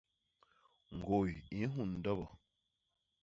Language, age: Basaa, 40-49